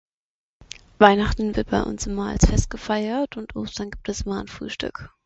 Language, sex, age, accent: German, female, 19-29, Deutschland Deutsch